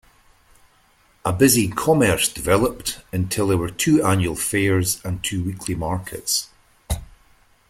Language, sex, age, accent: English, male, 50-59, Scottish English